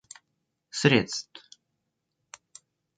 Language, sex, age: Russian, male, 19-29